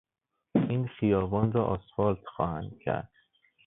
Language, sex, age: Persian, male, 19-29